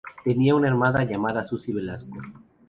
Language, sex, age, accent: Spanish, male, 19-29, México